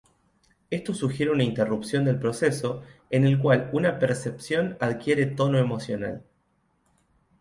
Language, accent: Spanish, Rioplatense: Argentina, Uruguay, este de Bolivia, Paraguay